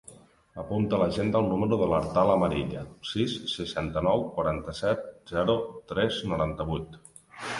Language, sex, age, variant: Catalan, male, 40-49, Nord-Occidental